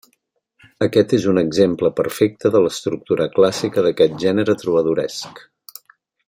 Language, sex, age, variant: Catalan, male, 50-59, Central